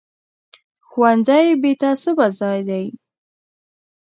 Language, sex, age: Pashto, female, under 19